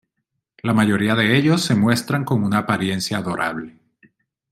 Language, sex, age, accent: Spanish, male, 40-49, Caribe: Cuba, Venezuela, Puerto Rico, República Dominicana, Panamá, Colombia caribeña, México caribeño, Costa del golfo de México